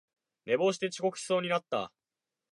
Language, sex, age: Japanese, male, 19-29